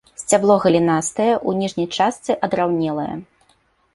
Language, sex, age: Belarusian, female, 30-39